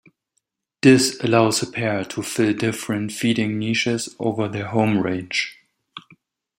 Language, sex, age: English, male, 19-29